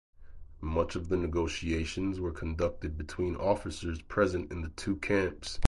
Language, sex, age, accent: English, male, 40-49, United States English